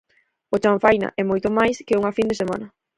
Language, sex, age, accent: Galician, female, 19-29, Central (gheada)